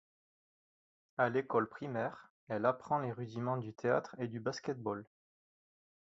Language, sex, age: French, male, 30-39